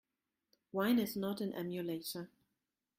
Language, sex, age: English, female, 40-49